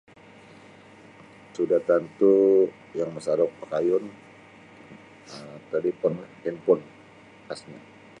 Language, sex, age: Sabah Bisaya, male, 40-49